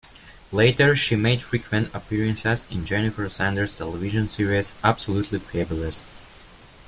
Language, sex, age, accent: English, male, 19-29, United States English